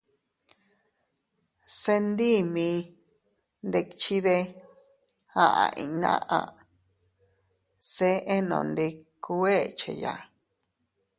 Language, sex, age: Teutila Cuicatec, female, 30-39